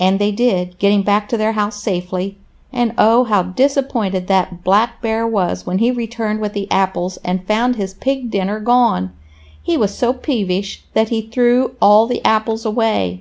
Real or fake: real